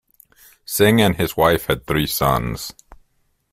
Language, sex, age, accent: English, male, 30-39, Canadian English